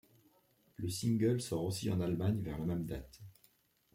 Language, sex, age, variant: French, male, 30-39, Français de métropole